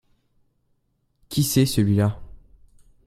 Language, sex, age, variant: French, male, under 19, Français de métropole